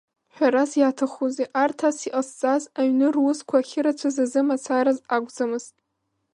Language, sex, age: Abkhazian, female, under 19